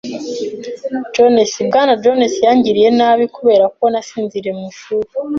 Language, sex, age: Kinyarwanda, female, 19-29